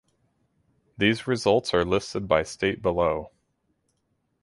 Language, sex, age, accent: English, male, 30-39, United States English